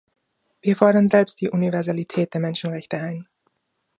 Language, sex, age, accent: German, female, 19-29, Österreichisches Deutsch